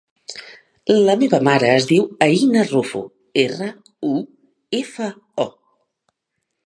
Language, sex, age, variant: Catalan, female, 40-49, Central